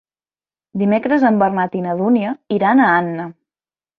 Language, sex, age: Catalan, female, 30-39